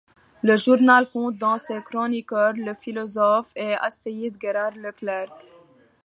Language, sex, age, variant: French, female, 19-29, Français de métropole